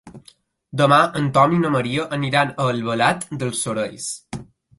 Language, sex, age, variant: Catalan, male, under 19, Balear